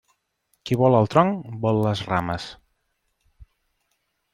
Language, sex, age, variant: Catalan, male, 30-39, Central